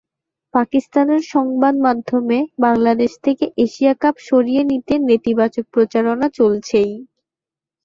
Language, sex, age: Bengali, female, 19-29